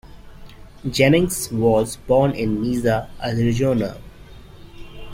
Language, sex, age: English, male, 19-29